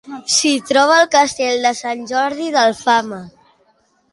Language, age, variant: Catalan, under 19, Central